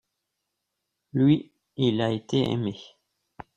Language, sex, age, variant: French, male, 40-49, Français de métropole